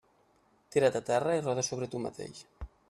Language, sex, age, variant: Catalan, male, 30-39, Nord-Occidental